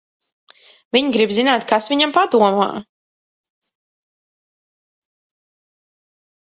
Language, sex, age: Latvian, female, 30-39